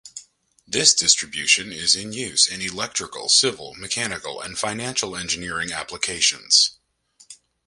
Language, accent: English, United States English